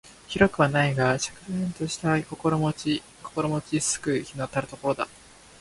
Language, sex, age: Japanese, male, 19-29